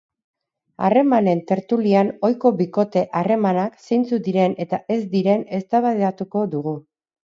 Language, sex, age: Basque, female, 30-39